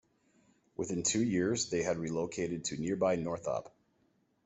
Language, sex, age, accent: English, male, 30-39, United States English